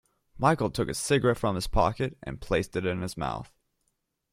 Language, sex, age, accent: English, male, 19-29, United States English